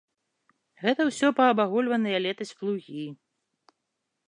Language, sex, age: Belarusian, female, 30-39